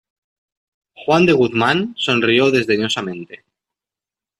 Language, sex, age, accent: Spanish, male, 19-29, España: Norte peninsular (Asturias, Castilla y León, Cantabria, País Vasco, Navarra, Aragón, La Rioja, Guadalajara, Cuenca)